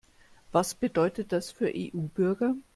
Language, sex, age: German, female, 50-59